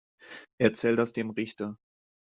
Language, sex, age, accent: German, male, 19-29, Deutschland Deutsch